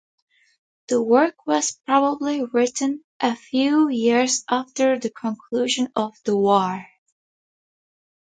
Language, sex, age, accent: English, female, under 19, United States English